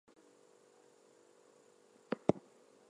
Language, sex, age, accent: English, female, 19-29, Southern African (South Africa, Zimbabwe, Namibia)